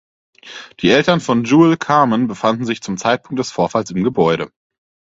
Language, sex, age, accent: German, male, 19-29, Deutschland Deutsch